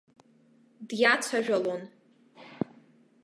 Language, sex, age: Abkhazian, female, under 19